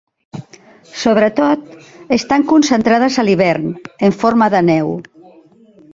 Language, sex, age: Catalan, female, 60-69